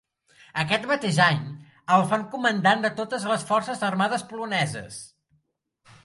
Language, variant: Catalan, Central